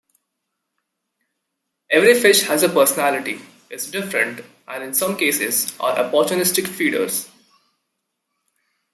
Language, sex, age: English, male, 19-29